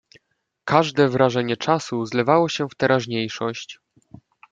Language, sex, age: Polish, male, 19-29